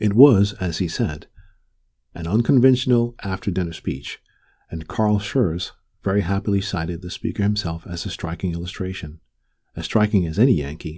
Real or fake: real